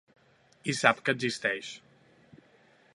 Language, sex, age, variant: Catalan, male, 19-29, Central